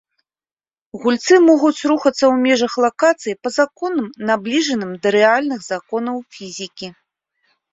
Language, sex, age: Belarusian, female, 40-49